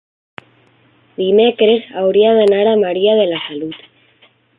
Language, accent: Catalan, valencià